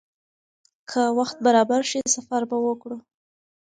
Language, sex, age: Pashto, female, 19-29